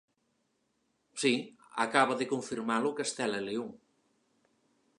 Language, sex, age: Galician, male, 40-49